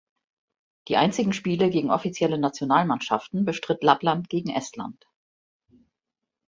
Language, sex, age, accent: German, female, 50-59, Deutschland Deutsch